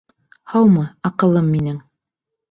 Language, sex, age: Bashkir, female, 30-39